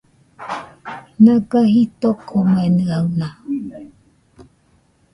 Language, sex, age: Nüpode Huitoto, female, 40-49